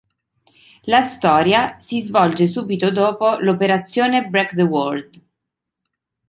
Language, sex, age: Italian, female, 30-39